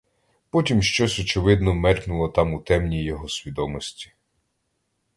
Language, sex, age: Ukrainian, male, 30-39